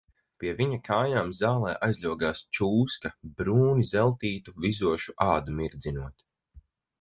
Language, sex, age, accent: Latvian, male, 19-29, Riga